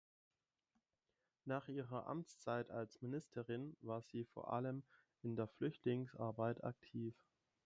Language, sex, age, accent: German, male, 19-29, Deutschland Deutsch